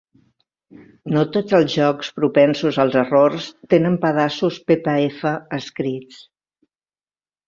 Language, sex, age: Catalan, female, 60-69